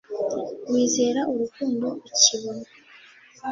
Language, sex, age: Kinyarwanda, female, under 19